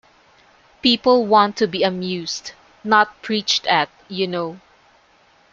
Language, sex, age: English, female, 50-59